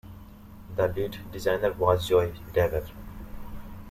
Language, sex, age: English, male, 19-29